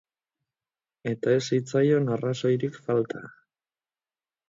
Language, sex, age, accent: Basque, female, 50-59, Mendebalekoa (Araba, Bizkaia, Gipuzkoako mendebaleko herri batzuk)